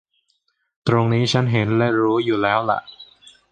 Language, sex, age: Thai, male, 19-29